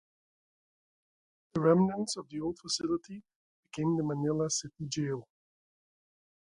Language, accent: English, Dutch